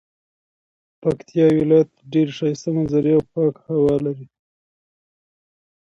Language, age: Pashto, 30-39